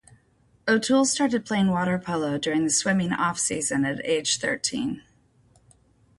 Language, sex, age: English, female, 50-59